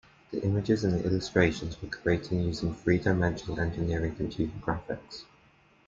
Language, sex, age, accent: English, male, under 19, England English